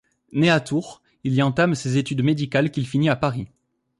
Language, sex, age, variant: French, male, 19-29, Français de métropole